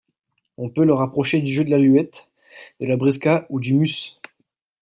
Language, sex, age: French, male, 19-29